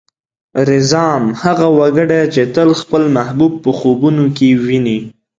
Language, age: Pashto, 19-29